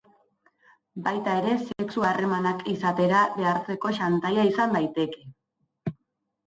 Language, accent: Basque, Mendebalekoa (Araba, Bizkaia, Gipuzkoako mendebaleko herri batzuk)